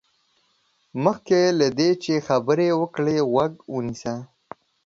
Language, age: Pashto, 19-29